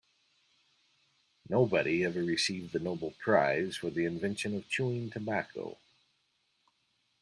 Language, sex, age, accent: English, male, 40-49, United States English